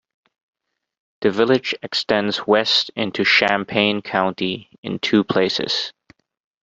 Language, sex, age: English, male, 19-29